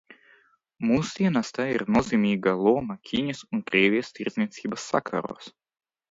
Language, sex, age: Latvian, male, 19-29